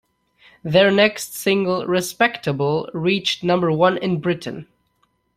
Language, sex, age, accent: English, male, 19-29, United States English